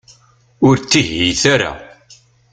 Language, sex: Kabyle, male